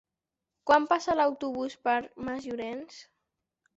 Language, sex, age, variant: Catalan, male, under 19, Central